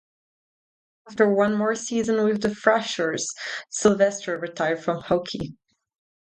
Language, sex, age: English, female, 30-39